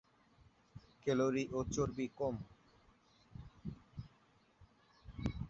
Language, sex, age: Bengali, male, 19-29